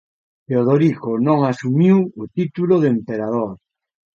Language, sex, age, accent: Galician, male, 60-69, Atlántico (seseo e gheada)